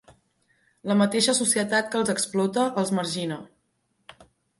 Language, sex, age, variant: Catalan, female, 19-29, Central